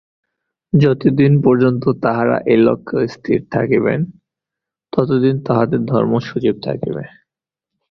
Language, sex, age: Bengali, male, 19-29